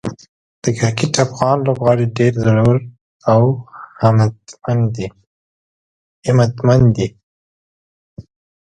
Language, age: Pashto, 19-29